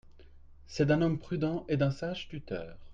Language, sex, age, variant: French, male, 30-39, Français de métropole